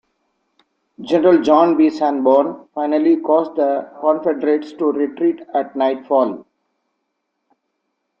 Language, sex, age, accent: English, male, 50-59, India and South Asia (India, Pakistan, Sri Lanka)